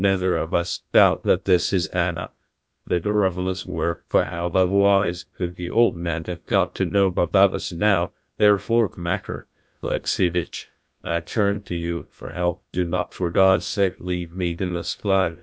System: TTS, GlowTTS